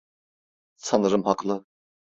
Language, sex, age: Turkish, male, 19-29